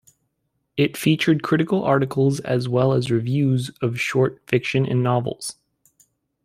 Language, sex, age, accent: English, male, 19-29, United States English